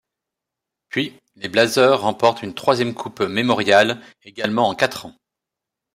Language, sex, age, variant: French, male, 40-49, Français de métropole